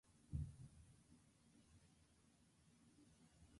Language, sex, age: English, female, 19-29